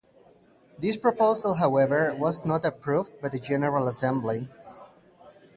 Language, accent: English, United States English